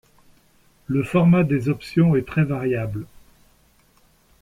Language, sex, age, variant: French, male, 60-69, Français de métropole